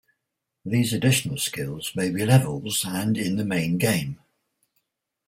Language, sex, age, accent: English, male, 70-79, England English